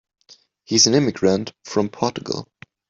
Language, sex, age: English, male, 19-29